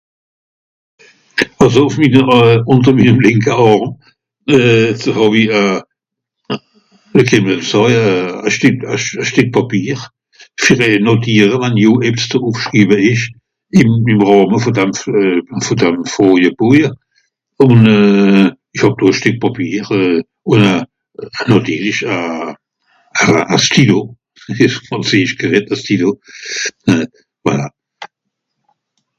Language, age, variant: Swiss German, 70-79, Nordniederàlemmànisch (Rishoffe, Zàwere, Bùsswìller, Hawenau, Brüemt, Stroossbùri, Molse, Dàmbàch, Schlettstàtt, Pfàlzbùri usw.)